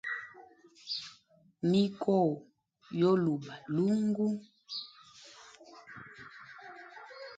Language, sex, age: Hemba, female, 19-29